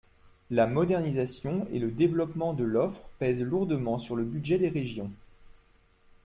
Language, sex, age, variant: French, male, 19-29, Français de métropole